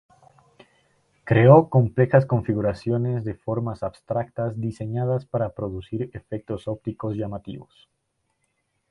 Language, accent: Spanish, Andino-Pacífico: Colombia, Perú, Ecuador, oeste de Bolivia y Venezuela andina